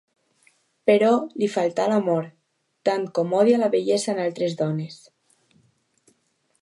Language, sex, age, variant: Catalan, female, under 19, Alacantí